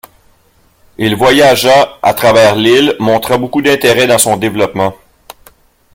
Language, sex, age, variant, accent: French, male, 50-59, Français d'Amérique du Nord, Français du Canada